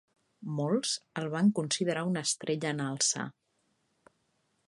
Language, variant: Catalan, Central